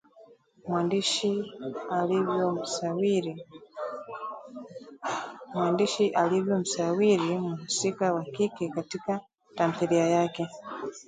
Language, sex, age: Swahili, female, 40-49